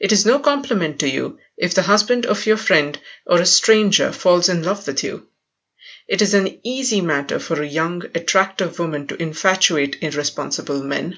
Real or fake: real